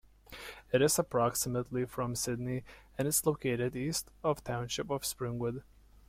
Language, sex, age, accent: English, male, under 19, United States English